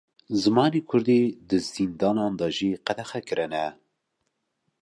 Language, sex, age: Kurdish, male, 30-39